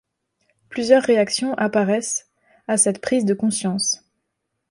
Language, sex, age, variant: French, female, 19-29, Français de métropole